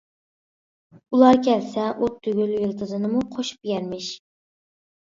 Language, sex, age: Uyghur, female, under 19